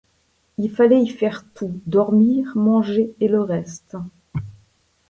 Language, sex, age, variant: French, female, 40-49, Français de métropole